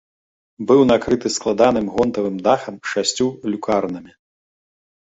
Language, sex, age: Belarusian, male, 40-49